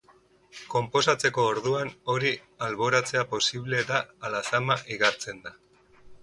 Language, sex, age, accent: Basque, male, 40-49, Mendebalekoa (Araba, Bizkaia, Gipuzkoako mendebaleko herri batzuk)